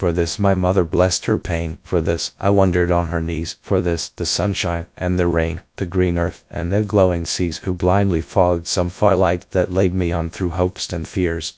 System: TTS, GradTTS